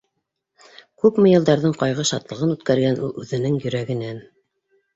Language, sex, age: Bashkir, female, 60-69